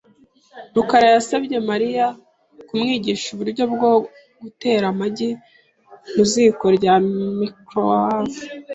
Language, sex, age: Kinyarwanda, female, 19-29